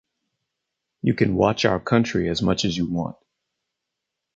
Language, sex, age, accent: English, male, 40-49, United States English